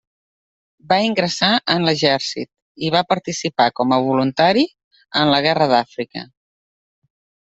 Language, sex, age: Catalan, female, 40-49